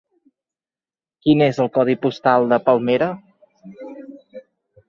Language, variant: Catalan, Central